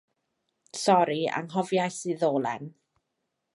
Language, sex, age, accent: Welsh, female, 30-39, Y Deyrnas Unedig Cymraeg